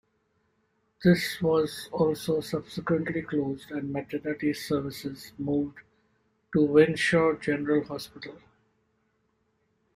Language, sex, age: English, male, 40-49